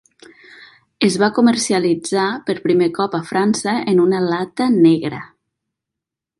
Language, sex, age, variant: Catalan, female, 30-39, Nord-Occidental